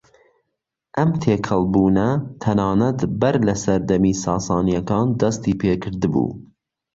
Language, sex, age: Central Kurdish, male, 40-49